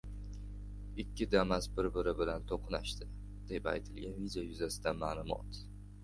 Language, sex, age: Uzbek, male, under 19